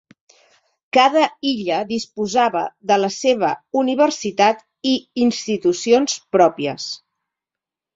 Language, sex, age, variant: Catalan, female, 50-59, Central